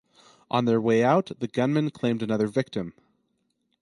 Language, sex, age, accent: English, male, 30-39, United States English